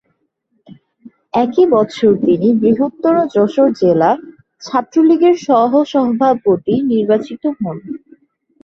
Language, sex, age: Bengali, female, under 19